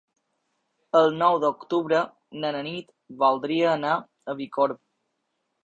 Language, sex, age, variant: Catalan, male, under 19, Balear